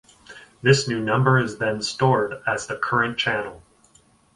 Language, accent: English, Canadian English